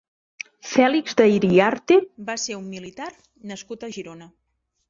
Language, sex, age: Catalan, female, 40-49